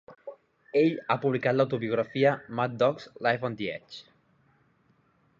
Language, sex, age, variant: Catalan, male, 19-29, Central